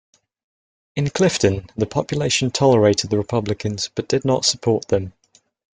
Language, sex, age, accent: English, male, under 19, England English